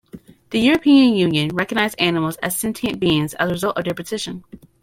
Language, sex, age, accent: English, female, under 19, United States English